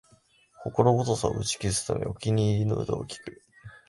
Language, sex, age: Japanese, male, 19-29